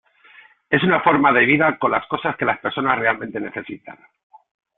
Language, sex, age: Spanish, male, 50-59